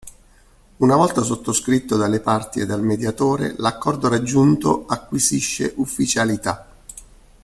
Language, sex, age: Italian, male, 60-69